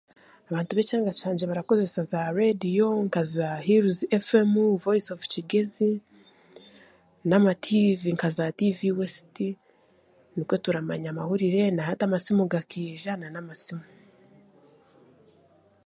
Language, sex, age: Chiga, female, 19-29